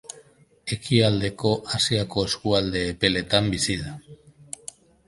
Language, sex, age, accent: Basque, male, 50-59, Mendebalekoa (Araba, Bizkaia, Gipuzkoako mendebaleko herri batzuk)